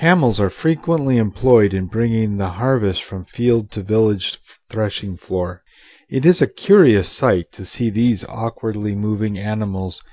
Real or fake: real